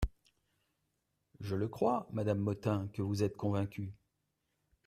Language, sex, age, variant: French, male, 50-59, Français de métropole